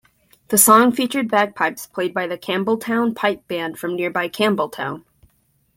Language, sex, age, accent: English, female, 19-29, United States English